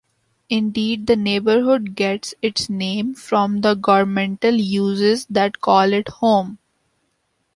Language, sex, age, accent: English, female, 19-29, India and South Asia (India, Pakistan, Sri Lanka)